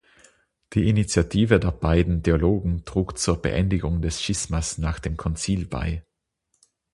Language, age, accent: German, 40-49, Österreichisches Deutsch